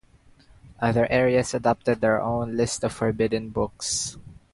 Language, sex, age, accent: English, male, 19-29, Filipino